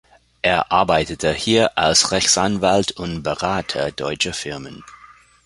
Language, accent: German, Deutschland Deutsch